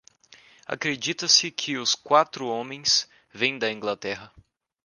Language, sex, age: Portuguese, male, under 19